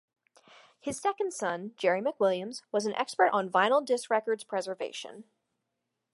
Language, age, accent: English, under 19, United States English